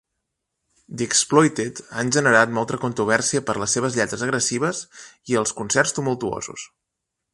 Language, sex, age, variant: Catalan, male, 30-39, Nord-Occidental